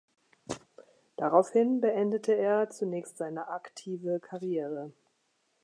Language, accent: German, Deutschland Deutsch